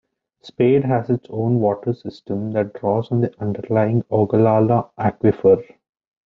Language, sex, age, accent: English, male, 19-29, India and South Asia (India, Pakistan, Sri Lanka)